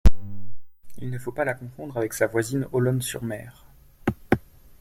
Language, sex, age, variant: French, male, 19-29, Français de métropole